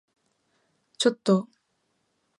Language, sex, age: Japanese, female, 19-29